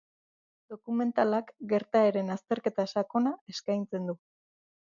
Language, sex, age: Basque, female, 30-39